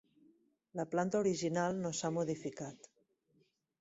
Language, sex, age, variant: Catalan, female, 30-39, Central